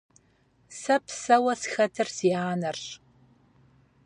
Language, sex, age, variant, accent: Kabardian, female, 30-39, Адыгэбзэ (Къэбэрдей, Кирил, псоми зэдай), Джылэхъстэней (Gilahsteney)